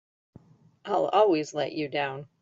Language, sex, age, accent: English, female, 30-39, United States English